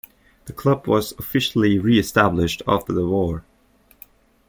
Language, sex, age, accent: English, male, 19-29, United States English